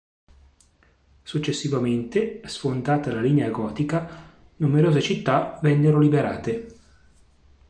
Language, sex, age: Italian, male, 50-59